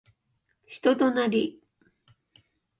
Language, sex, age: Japanese, female, 60-69